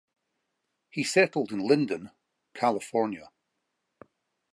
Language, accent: English, Scottish English